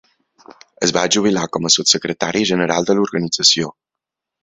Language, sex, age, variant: Catalan, male, 19-29, Central